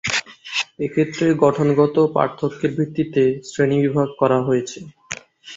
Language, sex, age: Bengali, male, 19-29